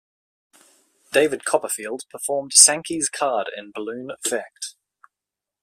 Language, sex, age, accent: English, male, 19-29, Australian English